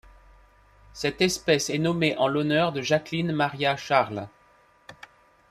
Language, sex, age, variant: French, male, 40-49, Français de métropole